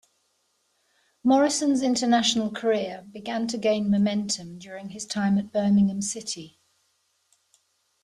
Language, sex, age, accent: English, female, 60-69, England English